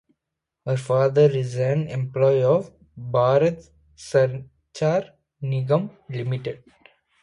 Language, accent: English, India and South Asia (India, Pakistan, Sri Lanka)